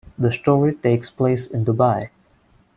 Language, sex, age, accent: English, male, 19-29, India and South Asia (India, Pakistan, Sri Lanka)